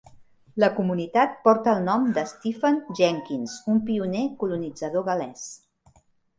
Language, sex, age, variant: Catalan, female, 40-49, Central